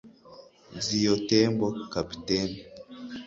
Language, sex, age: Kinyarwanda, male, under 19